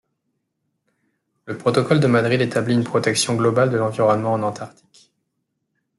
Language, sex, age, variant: French, male, 19-29, Français de métropole